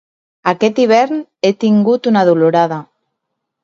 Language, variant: Catalan, Central